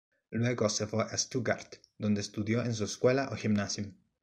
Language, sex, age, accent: Spanish, male, 19-29, Chileno: Chile, Cuyo